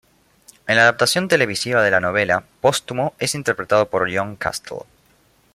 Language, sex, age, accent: Spanish, male, 19-29, Rioplatense: Argentina, Uruguay, este de Bolivia, Paraguay